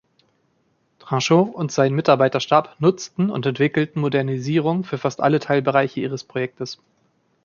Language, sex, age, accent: German, male, 30-39, Deutschland Deutsch